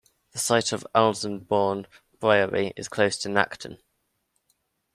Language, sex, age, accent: English, male, 19-29, England English